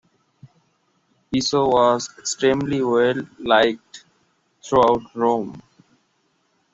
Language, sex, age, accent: English, male, 19-29, India and South Asia (India, Pakistan, Sri Lanka)